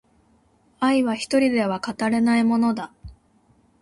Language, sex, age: Japanese, female, 19-29